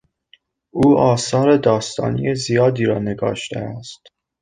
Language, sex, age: Persian, male, under 19